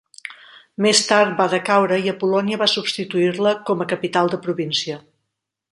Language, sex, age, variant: Catalan, female, 40-49, Central